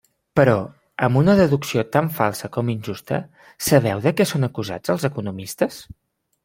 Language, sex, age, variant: Catalan, male, 30-39, Central